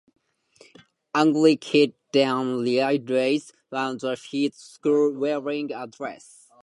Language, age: English, 19-29